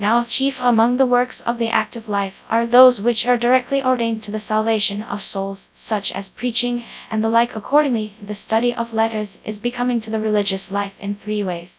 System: TTS, FastPitch